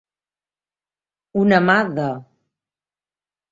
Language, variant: Catalan, Nord-Occidental